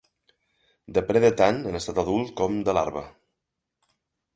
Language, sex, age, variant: Catalan, male, 40-49, Central